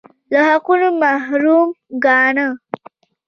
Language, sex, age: Pashto, female, under 19